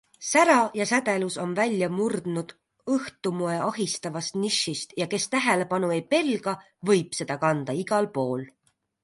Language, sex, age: Estonian, female, 30-39